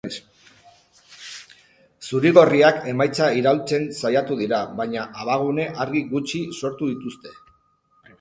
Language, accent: Basque, Erdialdekoa edo Nafarra (Gipuzkoa, Nafarroa)